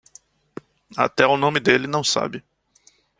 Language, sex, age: Portuguese, male, 40-49